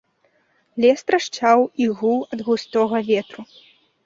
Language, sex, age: Belarusian, female, under 19